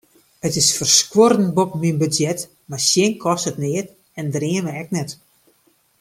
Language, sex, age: Western Frisian, female, 50-59